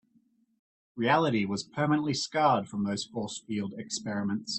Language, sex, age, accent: English, male, 30-39, Australian English